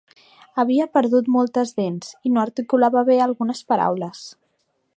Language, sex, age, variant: Catalan, female, 19-29, Central